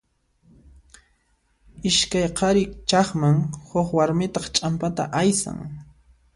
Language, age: Puno Quechua, 19-29